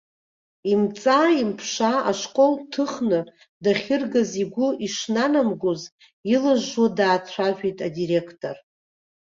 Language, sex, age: Abkhazian, female, 40-49